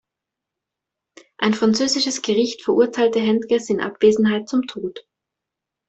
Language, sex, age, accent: German, female, 19-29, Österreichisches Deutsch